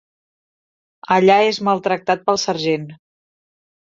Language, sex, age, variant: Catalan, female, 40-49, Central